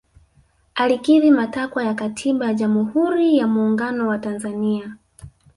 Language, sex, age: Swahili, female, 19-29